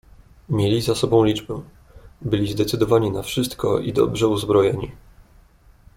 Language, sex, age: Polish, male, 19-29